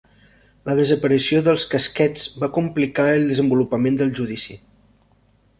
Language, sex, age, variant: Catalan, male, 40-49, Central